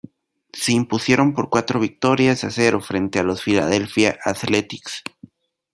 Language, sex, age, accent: Spanish, male, 19-29, América central